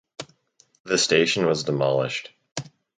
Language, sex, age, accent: English, male, under 19, United States English